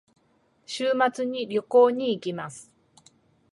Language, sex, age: Japanese, female, 50-59